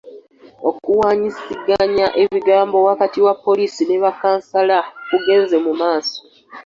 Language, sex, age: Ganda, female, 19-29